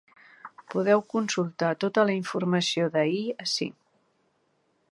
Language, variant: Catalan, Central